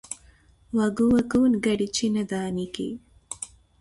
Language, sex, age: Telugu, female, 30-39